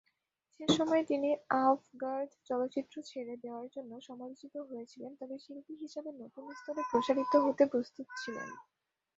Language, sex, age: Bengali, male, under 19